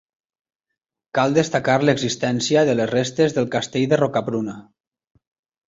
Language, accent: Catalan, valencià